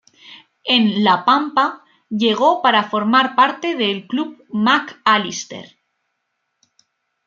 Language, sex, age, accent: Spanish, female, 19-29, España: Norte peninsular (Asturias, Castilla y León, Cantabria, País Vasco, Navarra, Aragón, La Rioja, Guadalajara, Cuenca)